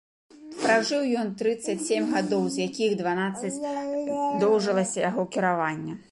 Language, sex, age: Belarusian, female, 30-39